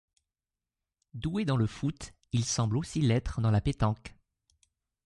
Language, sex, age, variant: French, male, 30-39, Français de métropole